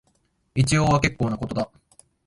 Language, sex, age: Japanese, male, 19-29